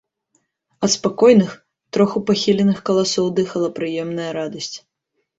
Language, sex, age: Belarusian, female, under 19